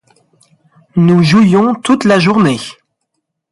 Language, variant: French, Français de métropole